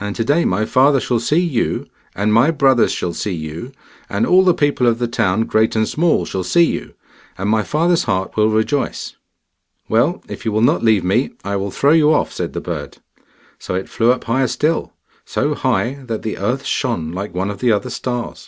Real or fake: real